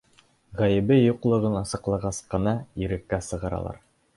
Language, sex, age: Bashkir, male, 19-29